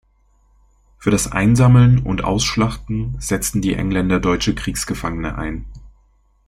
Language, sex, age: German, male, 19-29